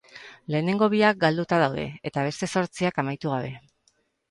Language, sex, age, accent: Basque, female, 50-59, Erdialdekoa edo Nafarra (Gipuzkoa, Nafarroa)